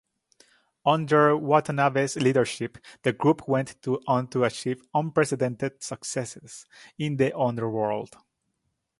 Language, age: English, 19-29